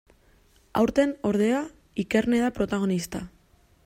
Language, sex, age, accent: Basque, female, 19-29, Mendebalekoa (Araba, Bizkaia, Gipuzkoako mendebaleko herri batzuk)